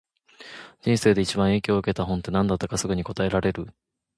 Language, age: Japanese, 19-29